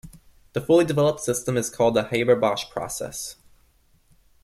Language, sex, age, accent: English, male, 19-29, United States English